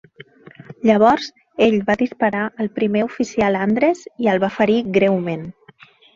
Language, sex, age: Catalan, female, 40-49